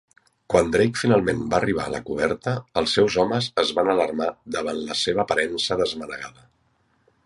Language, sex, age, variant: Catalan, male, 50-59, Central